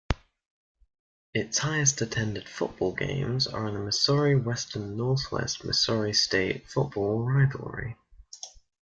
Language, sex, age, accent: English, male, under 19, England English